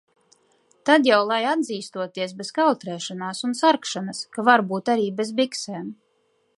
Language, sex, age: Latvian, female, 19-29